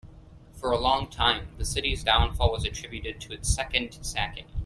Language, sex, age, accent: English, male, under 19, United States English